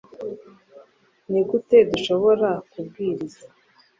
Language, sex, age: Kinyarwanda, female, 30-39